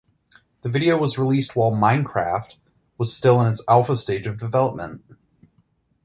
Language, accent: English, United States English